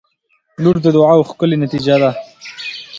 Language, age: Pashto, 19-29